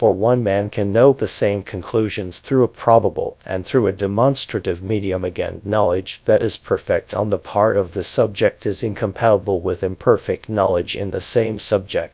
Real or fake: fake